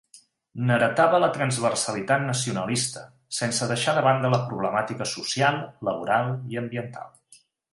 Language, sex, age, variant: Catalan, male, 40-49, Central